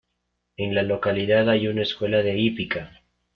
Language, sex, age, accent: Spanish, male, under 19, Andino-Pacífico: Colombia, Perú, Ecuador, oeste de Bolivia y Venezuela andina